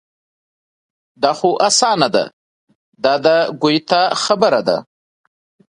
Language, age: Pashto, 30-39